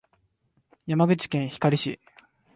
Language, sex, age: Japanese, male, under 19